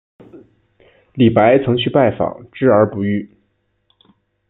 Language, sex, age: Chinese, male, 19-29